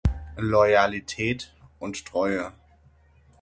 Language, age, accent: German, 30-39, Deutschland Deutsch